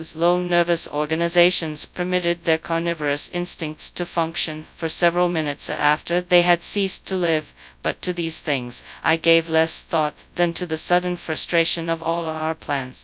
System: TTS, FastPitch